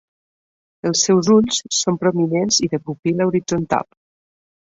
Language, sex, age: Catalan, female, 30-39